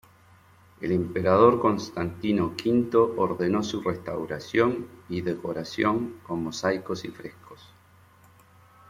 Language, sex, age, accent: Spanish, male, 50-59, Rioplatense: Argentina, Uruguay, este de Bolivia, Paraguay